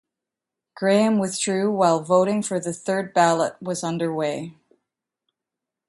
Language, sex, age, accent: English, female, 60-69, Canadian English